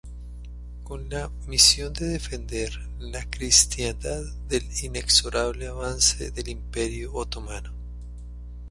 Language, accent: Spanish, Andino-Pacífico: Colombia, Perú, Ecuador, oeste de Bolivia y Venezuela andina